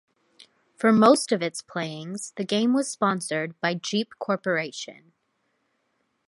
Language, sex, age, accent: English, female, 19-29, United States English